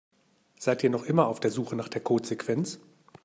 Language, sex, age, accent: German, male, 50-59, Deutschland Deutsch